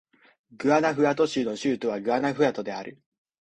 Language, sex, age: Japanese, male, 19-29